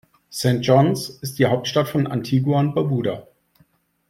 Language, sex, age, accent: German, male, 40-49, Deutschland Deutsch